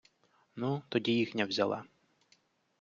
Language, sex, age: Ukrainian, male, 40-49